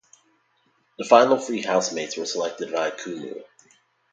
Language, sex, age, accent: English, male, under 19, United States English